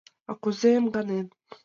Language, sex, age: Mari, female, 19-29